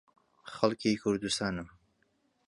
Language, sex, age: Central Kurdish, male, 30-39